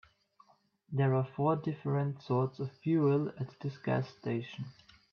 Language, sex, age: English, male, 19-29